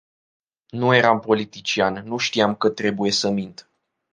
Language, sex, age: Romanian, male, 19-29